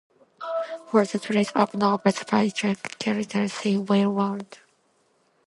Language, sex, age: English, female, 19-29